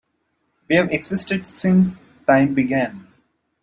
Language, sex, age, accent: English, male, 19-29, India and South Asia (India, Pakistan, Sri Lanka)